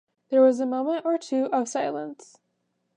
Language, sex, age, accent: English, female, under 19, United States English